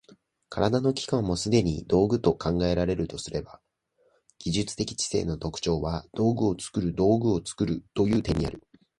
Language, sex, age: Japanese, male, 19-29